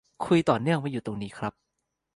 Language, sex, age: Thai, male, 19-29